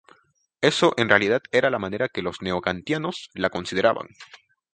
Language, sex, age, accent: Spanish, male, under 19, Andino-Pacífico: Colombia, Perú, Ecuador, oeste de Bolivia y Venezuela andina